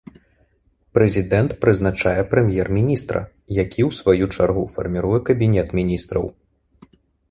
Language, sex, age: Belarusian, male, 30-39